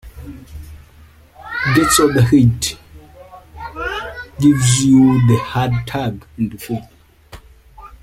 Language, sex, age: English, male, 19-29